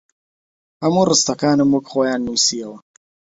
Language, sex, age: Central Kurdish, male, 19-29